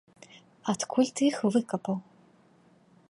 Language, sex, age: Belarusian, female, 19-29